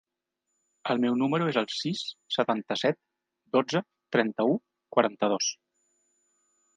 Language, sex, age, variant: Catalan, male, 30-39, Central